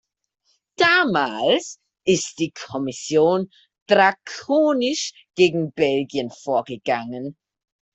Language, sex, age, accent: German, male, under 19, Österreichisches Deutsch